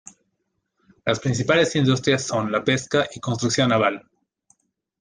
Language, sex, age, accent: Spanish, male, 19-29, Andino-Pacífico: Colombia, Perú, Ecuador, oeste de Bolivia y Venezuela andina